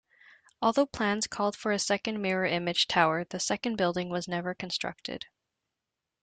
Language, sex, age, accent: English, female, 19-29, Canadian English